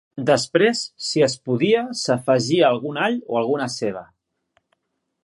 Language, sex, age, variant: Catalan, male, 30-39, Central